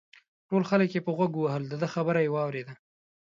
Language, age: Pashto, 19-29